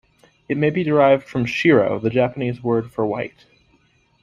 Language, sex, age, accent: English, male, under 19, United States English